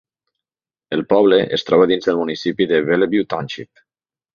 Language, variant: Catalan, Nord-Occidental